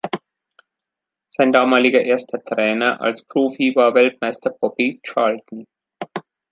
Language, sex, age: German, male, 40-49